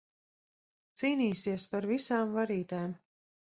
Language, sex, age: Latvian, female, 40-49